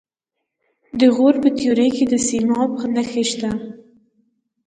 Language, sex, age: Pashto, female, under 19